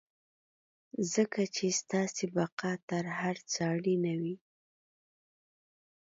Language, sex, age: Pashto, female, 30-39